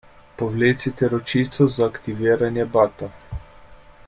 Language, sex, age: Slovenian, male, 30-39